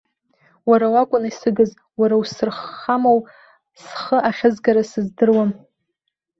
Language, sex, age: Abkhazian, female, 19-29